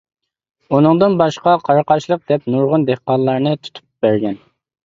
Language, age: Uyghur, 19-29